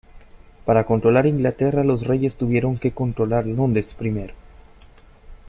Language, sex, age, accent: Spanish, male, 19-29, América central